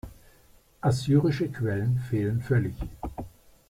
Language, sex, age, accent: German, male, 60-69, Deutschland Deutsch